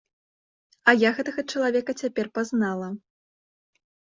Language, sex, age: Belarusian, female, 19-29